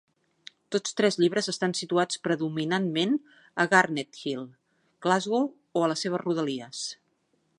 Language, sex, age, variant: Catalan, female, 50-59, Central